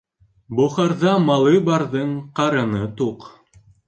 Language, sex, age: Bashkir, male, 19-29